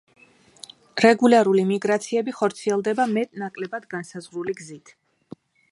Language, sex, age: Georgian, female, 40-49